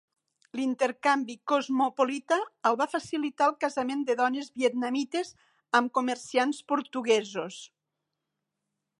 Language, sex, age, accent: Catalan, female, 60-69, occidental